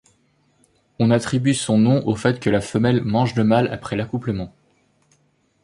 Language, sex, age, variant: French, male, 19-29, Français de métropole